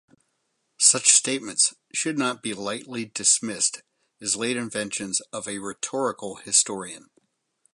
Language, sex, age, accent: English, male, 50-59, United States English